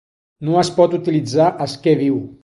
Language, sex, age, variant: Catalan, male, 50-59, Central